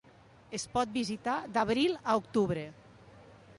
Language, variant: Catalan, Septentrional